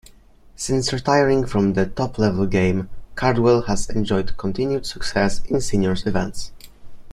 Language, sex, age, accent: English, male, under 19, United States English